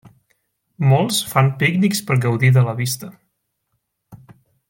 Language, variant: Catalan, Central